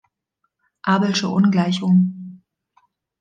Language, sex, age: German, female, 30-39